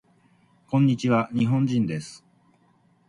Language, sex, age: Japanese, male, 50-59